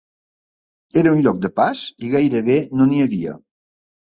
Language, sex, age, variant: Catalan, male, 60-69, Balear